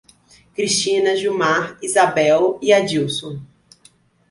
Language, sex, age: Portuguese, female, 30-39